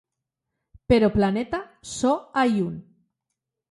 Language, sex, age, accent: Galician, female, 40-49, Normativo (estándar)